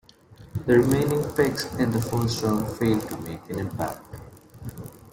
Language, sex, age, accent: English, male, 19-29, India and South Asia (India, Pakistan, Sri Lanka)